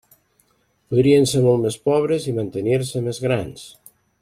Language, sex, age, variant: Catalan, male, 19-29, Nord-Occidental